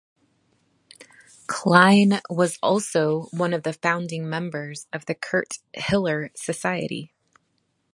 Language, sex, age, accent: English, female, 40-49, United States English